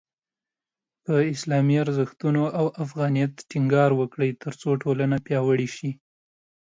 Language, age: Pashto, 19-29